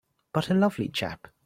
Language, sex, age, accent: English, male, 19-29, England English